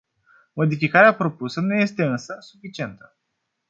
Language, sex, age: Romanian, male, 19-29